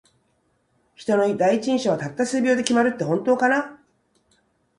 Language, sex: Japanese, female